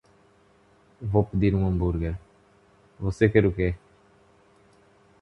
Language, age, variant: Portuguese, 40-49, Portuguese (Portugal)